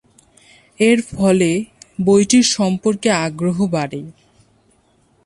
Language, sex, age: Bengali, female, 19-29